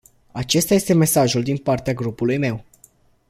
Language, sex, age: Romanian, male, under 19